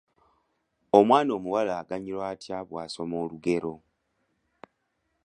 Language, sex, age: Ganda, male, 19-29